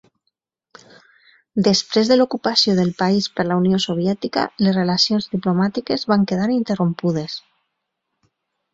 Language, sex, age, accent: Catalan, female, 40-49, valencià